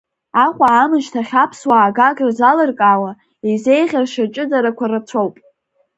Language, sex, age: Abkhazian, female, under 19